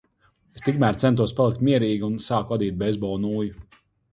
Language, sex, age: Latvian, male, 40-49